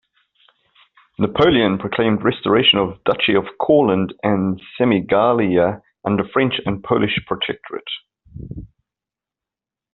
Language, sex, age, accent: English, male, 40-49, Southern African (South Africa, Zimbabwe, Namibia)